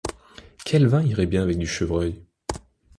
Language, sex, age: French, male, 19-29